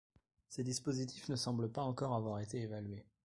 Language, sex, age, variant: French, male, 30-39, Français de métropole